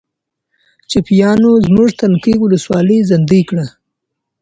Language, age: Pashto, 19-29